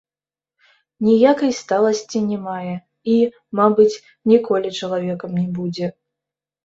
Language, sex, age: Belarusian, female, 30-39